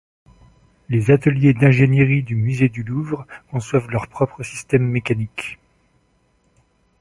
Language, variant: French, Français de métropole